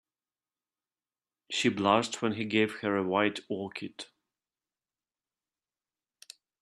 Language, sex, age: English, male, 40-49